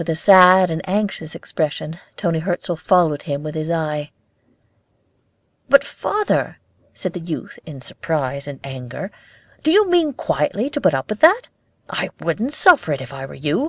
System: none